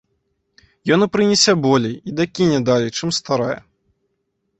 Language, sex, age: Belarusian, male, 19-29